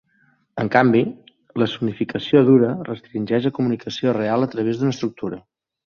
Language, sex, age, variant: Catalan, male, 30-39, Central